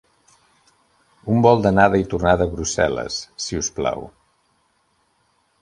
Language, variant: Catalan, Central